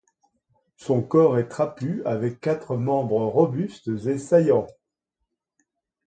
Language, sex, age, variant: French, male, 60-69, Français de métropole